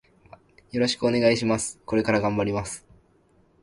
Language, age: Japanese, 19-29